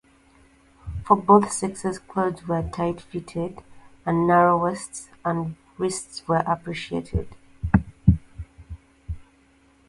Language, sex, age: English, female, 19-29